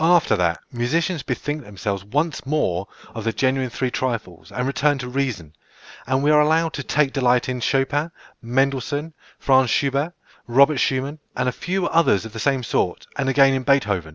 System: none